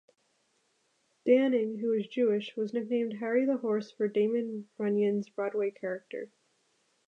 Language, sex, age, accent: English, female, 19-29, United States English